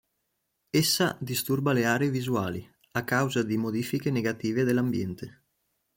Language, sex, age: Italian, male, 19-29